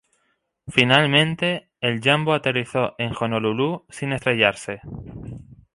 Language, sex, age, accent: Spanish, male, 19-29, España: Islas Canarias